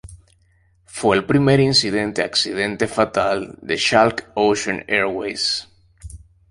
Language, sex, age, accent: Spanish, male, 19-29, Caribe: Cuba, Venezuela, Puerto Rico, República Dominicana, Panamá, Colombia caribeña, México caribeño, Costa del golfo de México